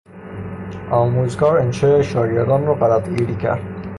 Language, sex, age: Persian, male, 19-29